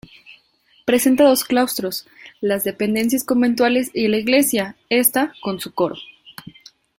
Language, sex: Spanish, female